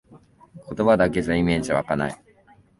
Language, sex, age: Japanese, male, 19-29